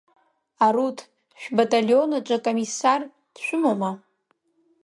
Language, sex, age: Abkhazian, female, under 19